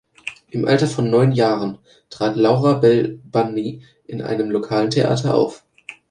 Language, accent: German, Deutschland Deutsch